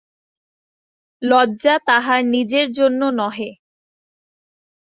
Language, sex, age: Bengali, female, 19-29